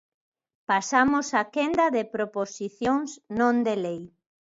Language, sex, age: Galician, female, 50-59